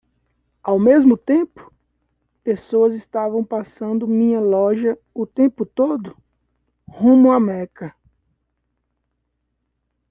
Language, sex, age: Portuguese, male, 30-39